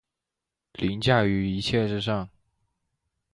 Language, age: Chinese, 19-29